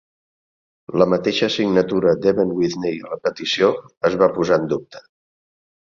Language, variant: Catalan, Central